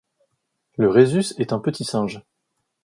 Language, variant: French, Français de métropole